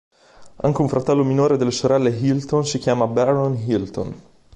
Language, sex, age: Italian, male, 19-29